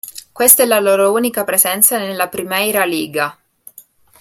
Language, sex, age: Italian, female, 19-29